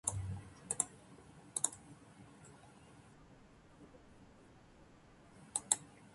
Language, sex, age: Japanese, female, 40-49